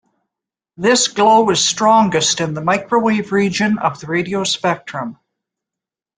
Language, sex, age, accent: English, female, 60-69, Canadian English